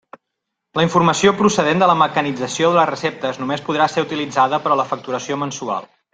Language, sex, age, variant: Catalan, male, 40-49, Central